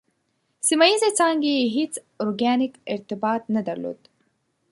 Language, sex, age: Pashto, female, 19-29